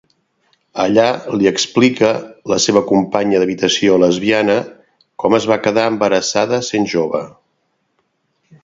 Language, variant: Catalan, Central